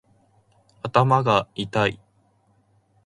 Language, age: Japanese, 19-29